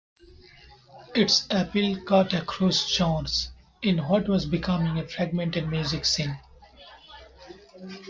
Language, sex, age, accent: English, male, 19-29, India and South Asia (India, Pakistan, Sri Lanka)